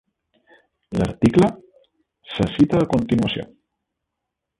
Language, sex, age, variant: Catalan, male, 40-49, Balear